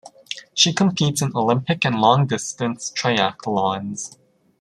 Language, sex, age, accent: English, male, 19-29, Canadian English